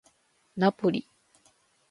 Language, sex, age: Japanese, female, 19-29